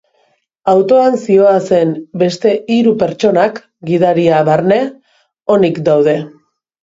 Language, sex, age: Basque, female, 40-49